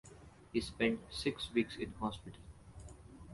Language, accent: English, India and South Asia (India, Pakistan, Sri Lanka)